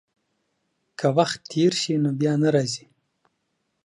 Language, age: Pashto, 19-29